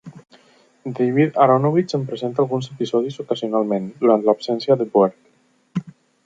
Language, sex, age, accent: Catalan, male, 19-29, valencià